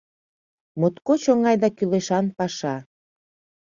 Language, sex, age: Mari, female, 30-39